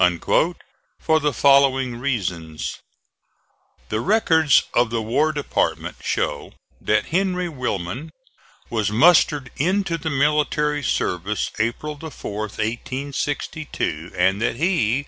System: none